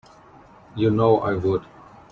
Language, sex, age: English, male, 19-29